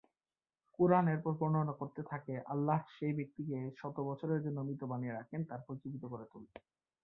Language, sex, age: Bengali, male, 19-29